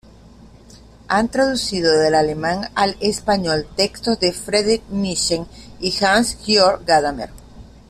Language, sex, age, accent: Spanish, female, 40-49, Caribe: Cuba, Venezuela, Puerto Rico, República Dominicana, Panamá, Colombia caribeña, México caribeño, Costa del golfo de México